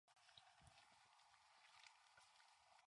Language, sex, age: English, female, 19-29